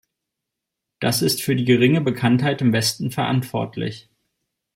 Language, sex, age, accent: German, male, 30-39, Deutschland Deutsch